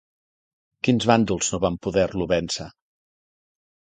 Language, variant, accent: Catalan, Central, central